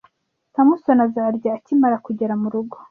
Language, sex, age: Kinyarwanda, female, 30-39